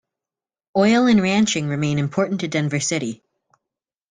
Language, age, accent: English, 19-29, United States English